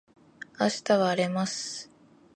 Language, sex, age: Japanese, female, 19-29